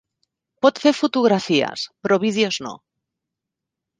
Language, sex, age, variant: Catalan, female, 40-49, Central